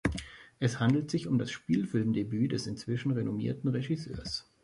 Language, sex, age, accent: German, male, 30-39, Deutschland Deutsch